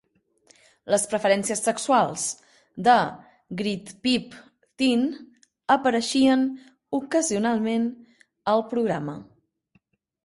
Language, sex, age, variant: Catalan, female, 19-29, Central